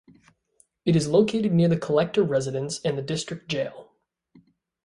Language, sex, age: English, male, 19-29